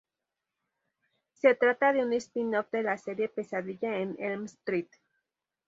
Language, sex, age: Spanish, female, 19-29